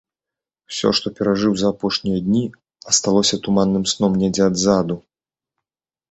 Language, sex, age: Belarusian, male, 30-39